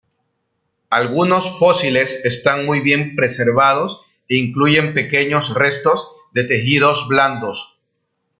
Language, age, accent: Spanish, 40-49, Andino-Pacífico: Colombia, Perú, Ecuador, oeste de Bolivia y Venezuela andina